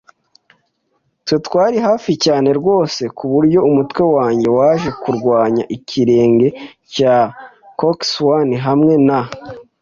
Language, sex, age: Kinyarwanda, male, 19-29